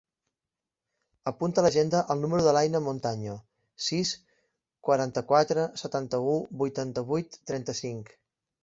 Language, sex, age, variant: Catalan, male, 30-39, Central